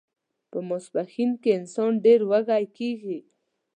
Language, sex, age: Pashto, female, 19-29